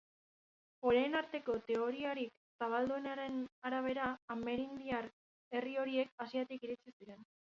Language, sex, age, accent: Basque, female, 19-29, Erdialdekoa edo Nafarra (Gipuzkoa, Nafarroa)